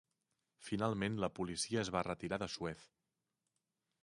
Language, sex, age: Catalan, male, 40-49